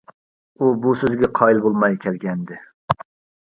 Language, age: Uyghur, 30-39